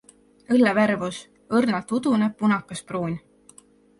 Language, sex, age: Estonian, female, 19-29